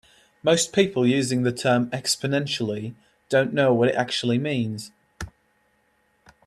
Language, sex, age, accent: English, male, 19-29, England English